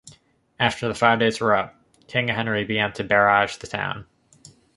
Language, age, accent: English, 19-29, United States English